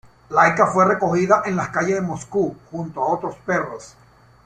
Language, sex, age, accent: Spanish, male, 60-69, Caribe: Cuba, Venezuela, Puerto Rico, República Dominicana, Panamá, Colombia caribeña, México caribeño, Costa del golfo de México